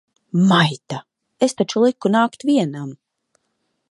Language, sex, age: Latvian, female, 19-29